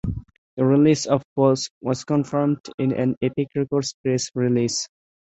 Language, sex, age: English, male, 19-29